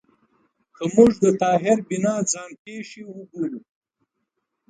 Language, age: Pashto, 50-59